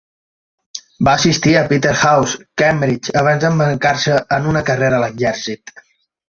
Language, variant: Catalan, Central